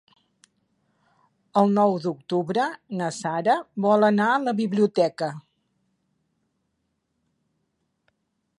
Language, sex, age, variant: Catalan, female, 70-79, Central